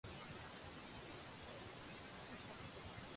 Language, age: Cantonese, 19-29